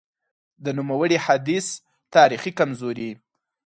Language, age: Pashto, 19-29